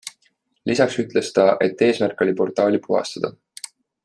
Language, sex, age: Estonian, male, 19-29